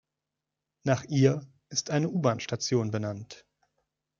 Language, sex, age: German, male, 30-39